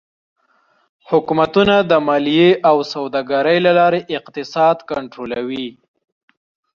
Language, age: Pashto, 19-29